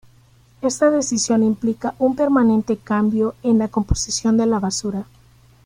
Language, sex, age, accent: Spanish, female, 30-39, América central